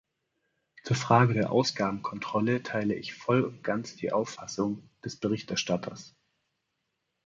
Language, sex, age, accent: German, male, 30-39, Deutschland Deutsch